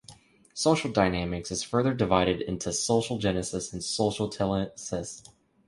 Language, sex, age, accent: English, male, 19-29, United States English